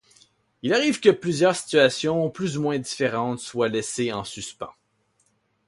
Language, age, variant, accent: French, 40-49, Français d'Amérique du Nord, Français du Canada